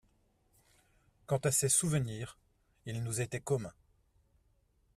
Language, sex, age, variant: French, male, 50-59, Français de métropole